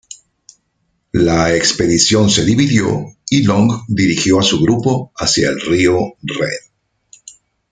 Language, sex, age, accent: Spanish, male, 50-59, Caribe: Cuba, Venezuela, Puerto Rico, República Dominicana, Panamá, Colombia caribeña, México caribeño, Costa del golfo de México